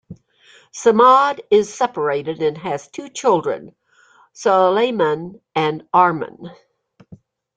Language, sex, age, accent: English, female, 60-69, United States English